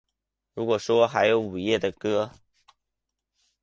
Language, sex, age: Chinese, male, 19-29